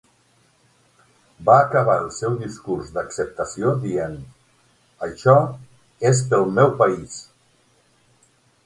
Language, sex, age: Catalan, male, 50-59